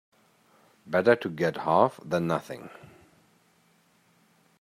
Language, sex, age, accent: English, male, 30-39, United States English